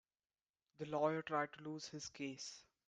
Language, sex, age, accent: English, male, under 19, India and South Asia (India, Pakistan, Sri Lanka)